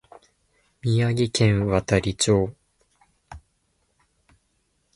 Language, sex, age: Japanese, male, 19-29